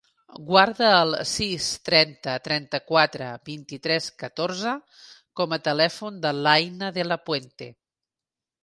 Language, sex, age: Catalan, female, 50-59